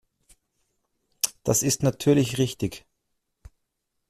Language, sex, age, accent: German, male, 30-39, Österreichisches Deutsch